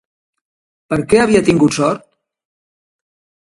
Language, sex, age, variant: Catalan, male, 60-69, Central